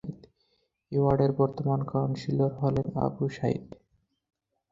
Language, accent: Bengali, Native